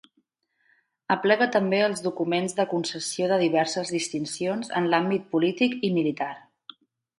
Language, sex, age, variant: Catalan, female, 30-39, Central